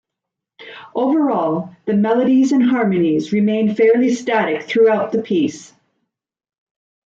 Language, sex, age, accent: English, female, 40-49, Canadian English